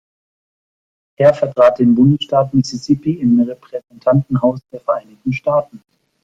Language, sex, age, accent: German, male, 30-39, Deutschland Deutsch